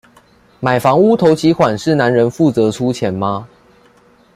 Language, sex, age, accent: Chinese, male, under 19, 出生地：臺中市